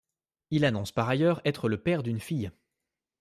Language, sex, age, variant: French, male, 19-29, Français de métropole